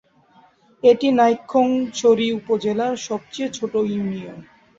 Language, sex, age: Bengali, male, 19-29